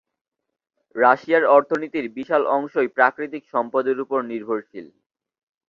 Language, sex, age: Bengali, male, 19-29